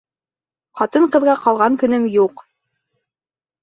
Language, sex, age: Bashkir, female, 19-29